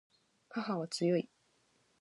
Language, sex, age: Japanese, female, 19-29